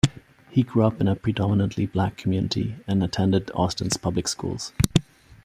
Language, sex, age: English, male, 30-39